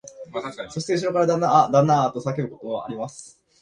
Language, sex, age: Japanese, male, 19-29